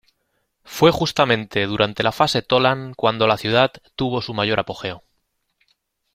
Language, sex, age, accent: Spanish, male, 30-39, España: Centro-Sur peninsular (Madrid, Toledo, Castilla-La Mancha)